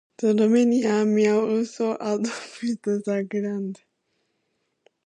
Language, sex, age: English, female, 19-29